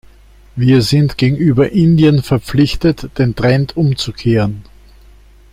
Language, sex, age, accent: German, male, 60-69, Österreichisches Deutsch